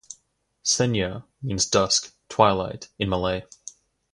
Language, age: English, 19-29